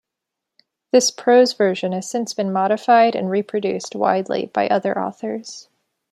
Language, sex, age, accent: English, female, 19-29, United States English